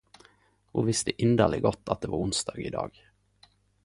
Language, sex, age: Norwegian Nynorsk, male, 19-29